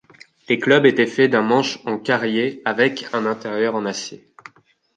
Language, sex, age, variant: French, male, 19-29, Français de métropole